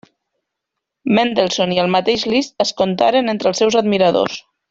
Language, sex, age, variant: Catalan, female, 40-49, Nord-Occidental